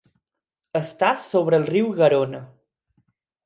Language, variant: Catalan, Central